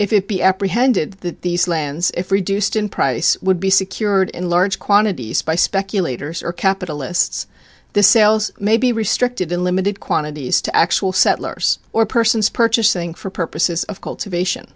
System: none